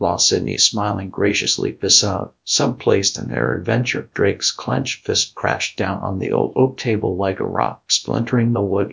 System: TTS, GradTTS